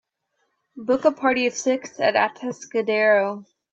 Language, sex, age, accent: English, female, 19-29, United States English